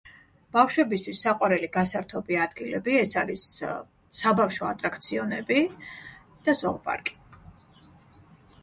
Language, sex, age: Georgian, female, 40-49